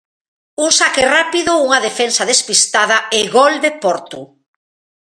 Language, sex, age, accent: Galician, female, 40-49, Normativo (estándar)